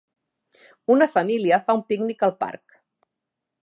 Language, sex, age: Catalan, female, 50-59